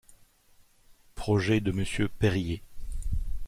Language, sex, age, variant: French, male, 40-49, Français de métropole